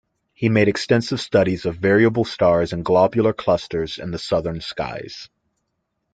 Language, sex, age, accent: English, male, 19-29, United States English